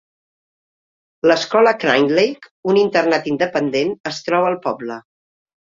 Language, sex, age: Catalan, female, 60-69